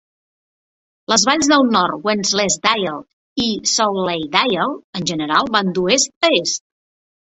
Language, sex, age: Catalan, female, 50-59